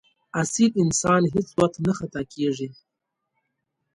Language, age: Pashto, 19-29